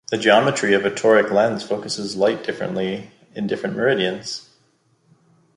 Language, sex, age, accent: English, male, 30-39, Canadian English